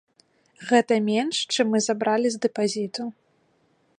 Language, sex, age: Belarusian, female, 19-29